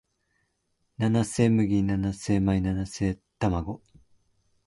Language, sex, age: Japanese, male, 19-29